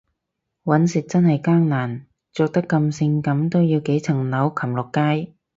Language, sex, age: Cantonese, female, 30-39